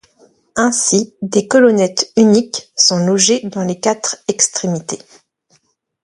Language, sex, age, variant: French, female, 30-39, Français de métropole